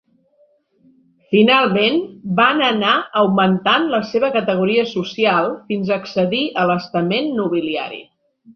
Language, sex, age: Catalan, female, 50-59